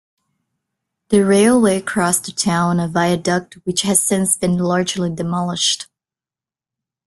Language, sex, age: English, female, 19-29